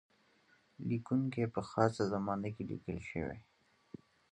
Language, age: Pashto, 19-29